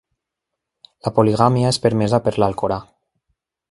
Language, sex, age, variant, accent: Catalan, male, 19-29, Valencià meridional, valencià